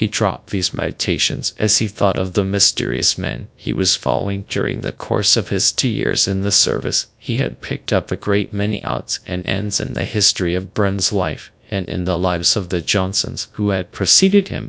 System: TTS, GradTTS